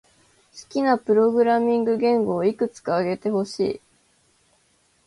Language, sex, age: Japanese, female, 19-29